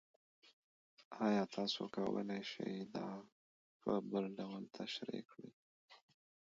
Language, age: Pashto, 30-39